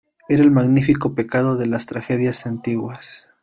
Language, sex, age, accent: Spanish, male, 19-29, México